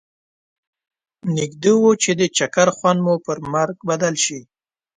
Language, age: Pashto, 19-29